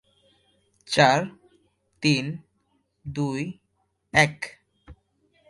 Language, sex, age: Bengali, male, under 19